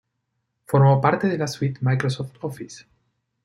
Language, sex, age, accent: Spanish, male, 40-49, Rioplatense: Argentina, Uruguay, este de Bolivia, Paraguay